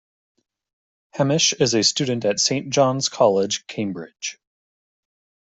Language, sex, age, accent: English, male, 30-39, United States English